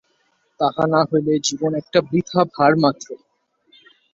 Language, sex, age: Bengali, male, 19-29